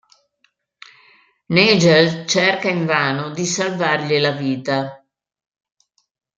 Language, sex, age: Italian, female, 60-69